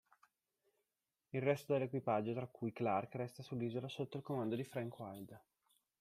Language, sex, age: Italian, male, 30-39